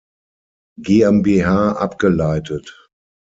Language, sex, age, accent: German, male, 40-49, Deutschland Deutsch